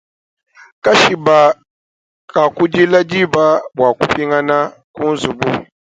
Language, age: Luba-Lulua, 19-29